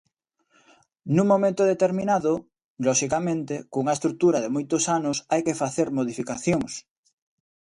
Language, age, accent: Galician, 19-29, Normativo (estándar)